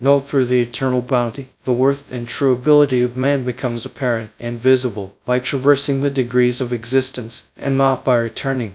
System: TTS, GradTTS